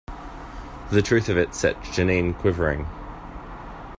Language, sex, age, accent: English, male, 30-39, Australian English